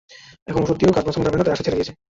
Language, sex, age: Bengali, male, 19-29